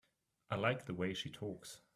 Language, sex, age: English, male, 19-29